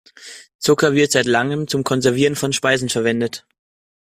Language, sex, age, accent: German, male, under 19, Deutschland Deutsch